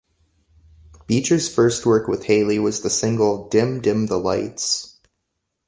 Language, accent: English, United States English